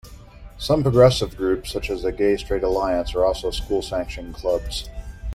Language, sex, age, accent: English, male, 40-49, United States English